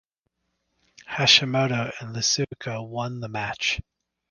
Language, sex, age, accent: English, male, 30-39, United States English